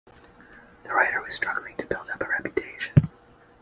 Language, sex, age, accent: English, male, 30-39, United States English